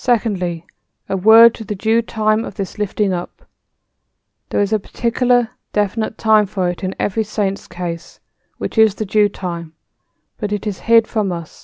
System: none